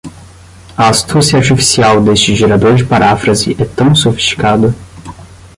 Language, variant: Portuguese, Portuguese (Brasil)